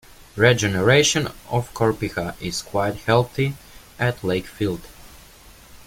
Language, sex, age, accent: English, male, 19-29, United States English